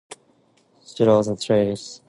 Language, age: English, 19-29